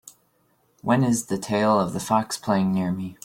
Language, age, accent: English, 19-29, United States English